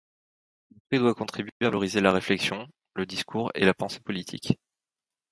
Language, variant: French, Français de métropole